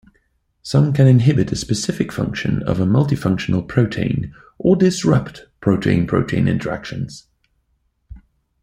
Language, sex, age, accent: English, male, 40-49, England English